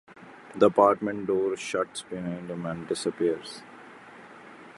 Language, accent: English, India and South Asia (India, Pakistan, Sri Lanka)